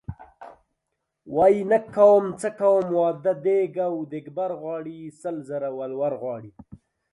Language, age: Pashto, 40-49